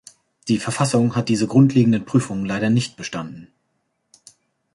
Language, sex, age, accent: German, male, 30-39, Deutschland Deutsch